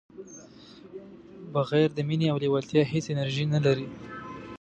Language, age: Pashto, 19-29